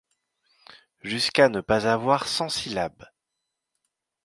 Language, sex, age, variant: French, male, 40-49, Français de métropole